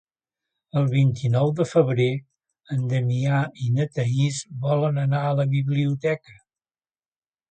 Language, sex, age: Catalan, male, 70-79